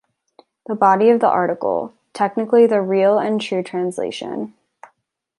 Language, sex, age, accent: English, female, 19-29, United States English